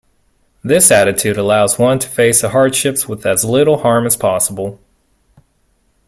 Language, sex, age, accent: English, male, 30-39, United States English